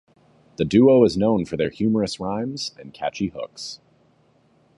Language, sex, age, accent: English, male, 30-39, United States English